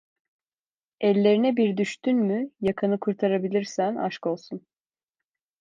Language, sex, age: Turkish, female, 19-29